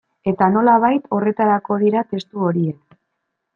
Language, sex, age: Basque, male, 19-29